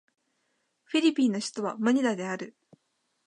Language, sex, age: Japanese, female, 19-29